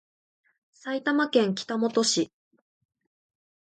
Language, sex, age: Japanese, female, under 19